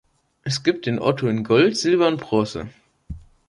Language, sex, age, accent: German, male, under 19, Deutschland Deutsch